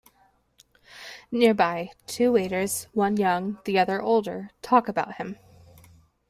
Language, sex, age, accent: English, female, 19-29, England English